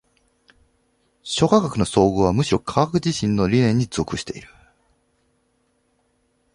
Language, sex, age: Japanese, male, 19-29